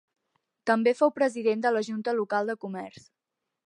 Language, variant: Catalan, Central